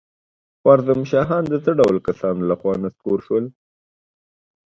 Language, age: Pashto, 19-29